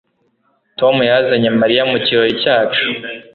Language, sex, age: Kinyarwanda, male, 19-29